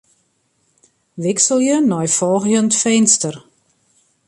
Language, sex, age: Western Frisian, female, 50-59